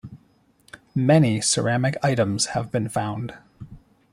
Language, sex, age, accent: English, male, 50-59, United States English